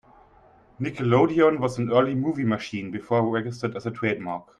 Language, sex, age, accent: English, male, 19-29, United States English